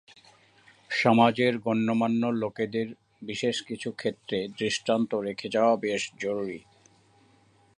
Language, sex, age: Bengali, male, 40-49